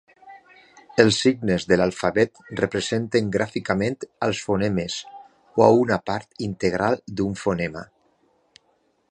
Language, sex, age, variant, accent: Catalan, male, 50-59, Valencià central, valencià